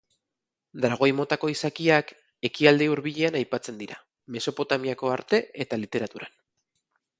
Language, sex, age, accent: Basque, male, 40-49, Mendebalekoa (Araba, Bizkaia, Gipuzkoako mendebaleko herri batzuk)